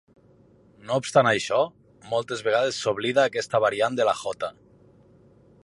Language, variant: Catalan, Nord-Occidental